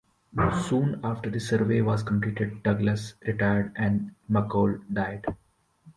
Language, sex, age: English, male, 19-29